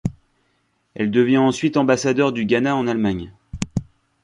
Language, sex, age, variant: French, male, 30-39, Français de métropole